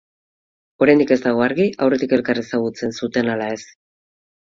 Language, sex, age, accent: Basque, female, 40-49, Mendebalekoa (Araba, Bizkaia, Gipuzkoako mendebaleko herri batzuk)